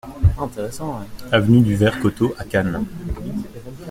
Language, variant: French, Français de métropole